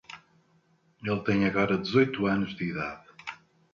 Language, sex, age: Portuguese, male, 50-59